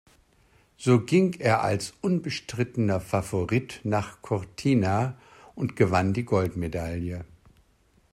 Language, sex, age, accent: German, male, 50-59, Deutschland Deutsch